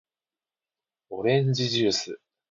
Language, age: Japanese, 30-39